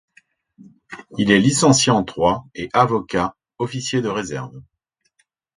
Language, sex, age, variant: French, male, 40-49, Français de métropole